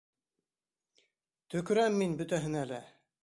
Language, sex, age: Bashkir, male, 40-49